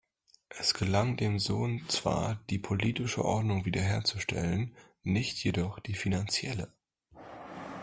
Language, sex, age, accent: German, male, under 19, Deutschland Deutsch